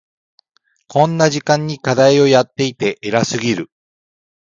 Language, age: Japanese, 50-59